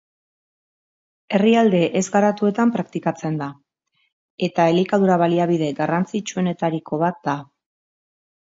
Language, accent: Basque, Mendebalekoa (Araba, Bizkaia, Gipuzkoako mendebaleko herri batzuk)